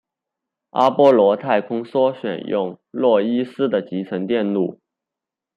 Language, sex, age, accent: Chinese, male, 19-29, 出生地：四川省